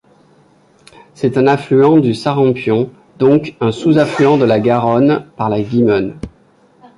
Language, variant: French, Français de métropole